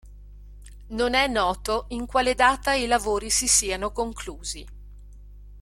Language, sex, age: Italian, female, 50-59